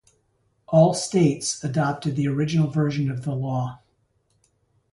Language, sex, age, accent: English, male, 70-79, United States English